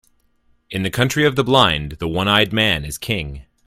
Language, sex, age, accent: English, male, 40-49, United States English